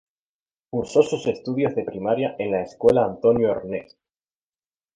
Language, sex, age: Spanish, male, 19-29